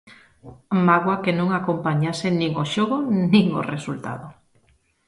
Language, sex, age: Galician, female, 30-39